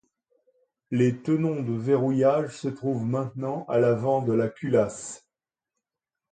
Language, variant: French, Français de métropole